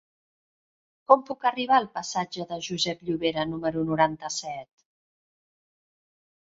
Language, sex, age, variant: Catalan, female, 40-49, Central